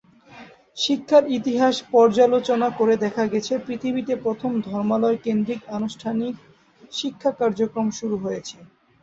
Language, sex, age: Bengali, male, 19-29